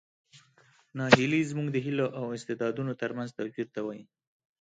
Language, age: Pashto, 19-29